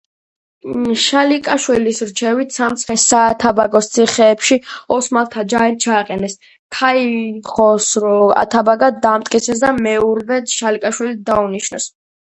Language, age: Georgian, 30-39